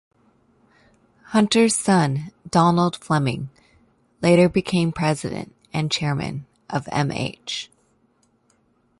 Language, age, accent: English, 30-39, United States English